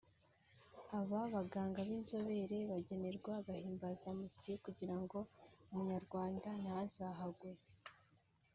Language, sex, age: Kinyarwanda, female, 19-29